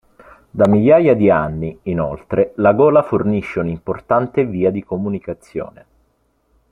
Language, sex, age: Italian, male, 19-29